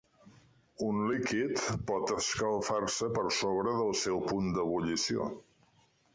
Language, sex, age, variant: Catalan, male, 60-69, Central